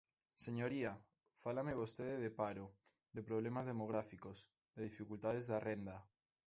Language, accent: Galician, Normativo (estándar)